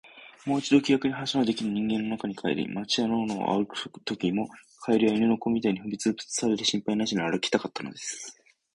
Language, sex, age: Japanese, male, 19-29